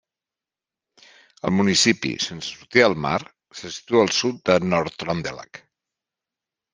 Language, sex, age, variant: Catalan, male, 50-59, Central